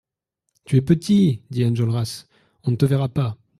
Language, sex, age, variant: French, male, 30-39, Français de métropole